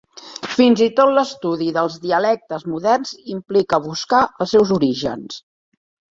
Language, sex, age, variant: Catalan, female, 50-59, Central